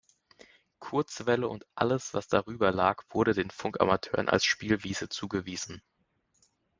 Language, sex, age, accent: German, male, under 19, Deutschland Deutsch